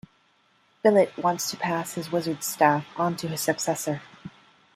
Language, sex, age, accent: English, female, 30-39, United States English